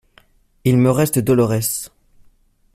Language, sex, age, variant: French, male, 19-29, Français de métropole